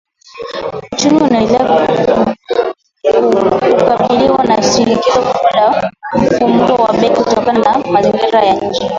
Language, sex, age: Swahili, female, 19-29